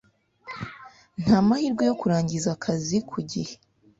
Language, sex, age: Kinyarwanda, female, 19-29